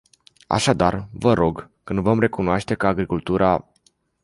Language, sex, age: Romanian, male, 19-29